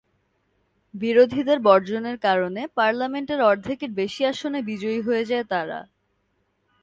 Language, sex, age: Bengali, female, 19-29